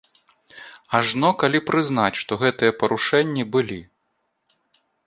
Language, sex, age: Belarusian, male, 30-39